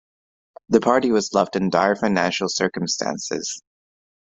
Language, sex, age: English, male, 19-29